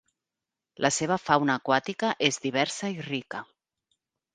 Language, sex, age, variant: Catalan, female, 40-49, Central